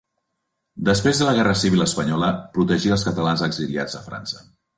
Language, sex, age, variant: Catalan, male, 40-49, Central